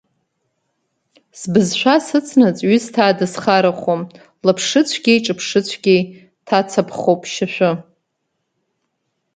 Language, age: Abkhazian, 30-39